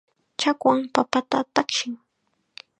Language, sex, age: Chiquián Ancash Quechua, female, 19-29